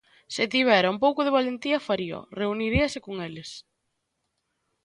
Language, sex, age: Galician, female, 19-29